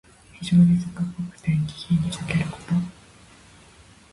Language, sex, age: Japanese, female, 19-29